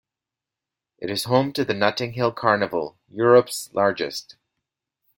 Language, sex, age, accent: English, male, 30-39, Canadian English